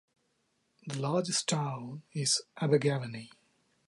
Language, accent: English, India and South Asia (India, Pakistan, Sri Lanka)